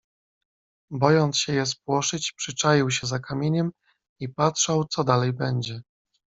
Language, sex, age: Polish, male, 30-39